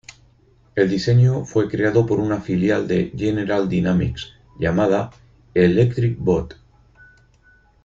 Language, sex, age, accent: Spanish, male, 50-59, España: Norte peninsular (Asturias, Castilla y León, Cantabria, País Vasco, Navarra, Aragón, La Rioja, Guadalajara, Cuenca)